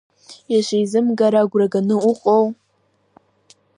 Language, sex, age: Abkhazian, female, under 19